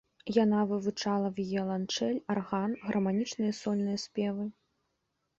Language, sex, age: Belarusian, female, 30-39